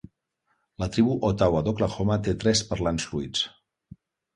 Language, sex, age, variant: Catalan, male, 40-49, Central